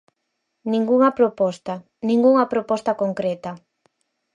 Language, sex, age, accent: Galician, female, 30-39, Normativo (estándar)